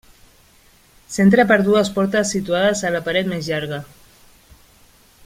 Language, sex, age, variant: Catalan, female, 30-39, Central